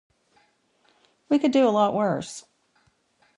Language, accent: English, United States English